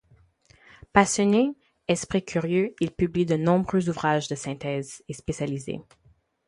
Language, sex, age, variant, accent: French, female, 19-29, Français d'Amérique du Nord, Français du Canada